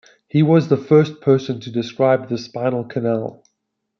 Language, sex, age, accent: English, male, 40-49, Southern African (South Africa, Zimbabwe, Namibia)